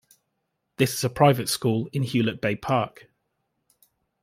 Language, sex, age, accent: English, male, 19-29, England English